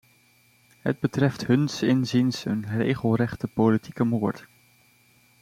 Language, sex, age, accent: Dutch, male, 19-29, Nederlands Nederlands